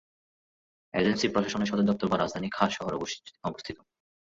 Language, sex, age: Bengali, male, 19-29